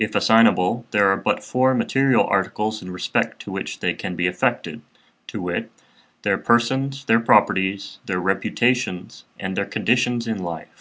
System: none